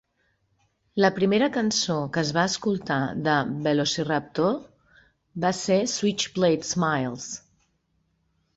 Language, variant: Catalan, Central